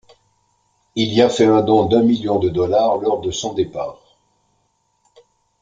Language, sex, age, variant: French, male, 70-79, Français de métropole